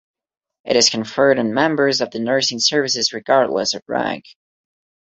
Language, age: English, under 19